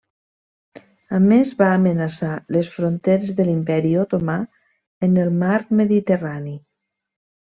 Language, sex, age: Catalan, female, 50-59